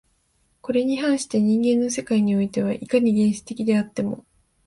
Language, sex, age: Japanese, female, 19-29